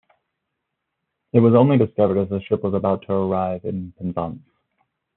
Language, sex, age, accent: English, male, 30-39, United States English